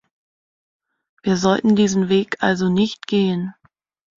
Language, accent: German, Deutschland Deutsch